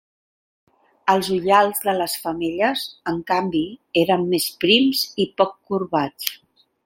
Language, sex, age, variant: Catalan, female, 50-59, Central